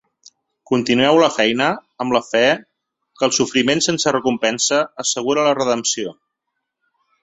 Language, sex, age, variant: Catalan, male, 40-49, Central